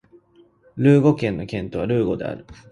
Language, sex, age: Japanese, male, 19-29